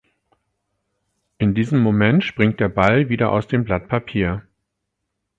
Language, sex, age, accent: German, male, 40-49, Deutschland Deutsch